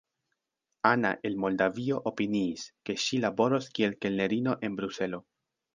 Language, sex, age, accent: Esperanto, male, under 19, Internacia